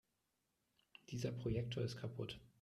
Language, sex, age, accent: German, male, 40-49, Deutschland Deutsch